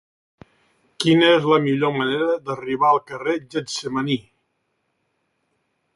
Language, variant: Catalan, Nord-Occidental